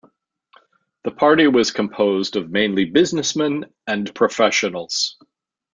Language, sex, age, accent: English, male, 50-59, United States English